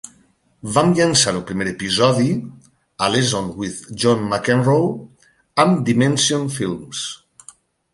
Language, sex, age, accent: Catalan, male, 40-49, valencià